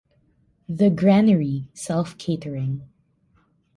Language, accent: English, Filipino